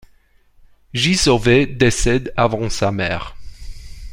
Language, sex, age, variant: French, male, 30-39, Français d'Europe